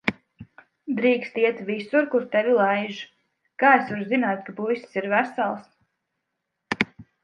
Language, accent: Latvian, Rigas